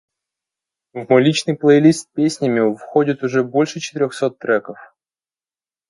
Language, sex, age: Russian, male, 19-29